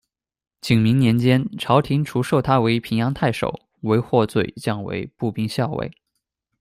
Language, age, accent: Chinese, 19-29, 出生地：四川省